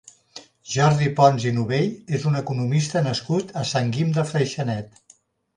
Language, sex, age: Catalan, male, 60-69